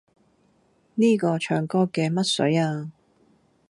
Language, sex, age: Cantonese, female, 40-49